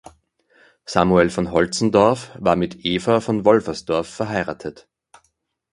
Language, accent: German, Österreichisches Deutsch